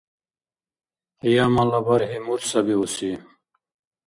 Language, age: Dargwa, 50-59